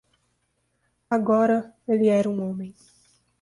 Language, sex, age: Portuguese, female, 30-39